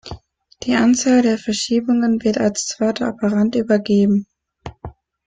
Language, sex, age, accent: German, female, 19-29, Deutschland Deutsch